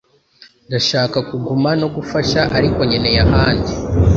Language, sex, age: Kinyarwanda, male, under 19